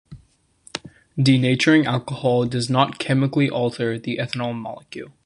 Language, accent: English, India and South Asia (India, Pakistan, Sri Lanka)